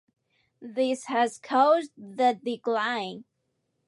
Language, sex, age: English, female, 19-29